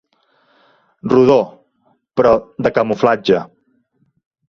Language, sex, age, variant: Catalan, male, 40-49, Central